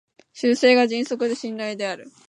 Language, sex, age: Japanese, female, 19-29